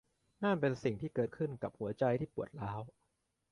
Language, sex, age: Thai, male, 19-29